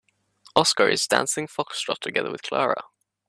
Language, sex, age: English, male, under 19